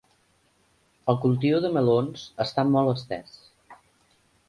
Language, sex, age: Catalan, female, 50-59